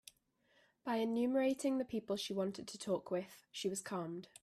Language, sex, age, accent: English, female, 19-29, England English